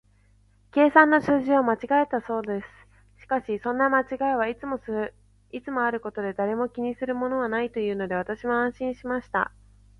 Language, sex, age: Japanese, female, 19-29